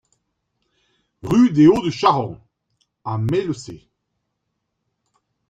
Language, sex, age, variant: French, male, 40-49, Français de métropole